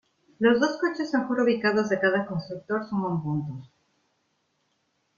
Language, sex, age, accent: Spanish, female, 40-49, México